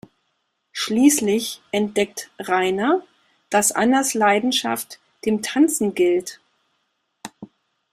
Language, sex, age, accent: German, female, 40-49, Deutschland Deutsch